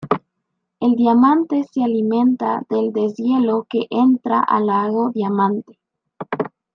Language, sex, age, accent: Spanish, female, 19-29, América central